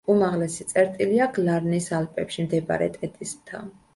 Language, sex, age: Georgian, female, 19-29